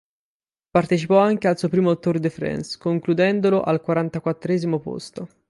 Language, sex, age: Italian, male, 19-29